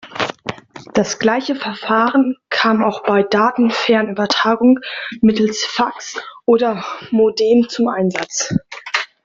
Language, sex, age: German, female, under 19